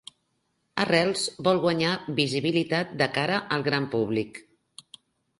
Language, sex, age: Catalan, female, 50-59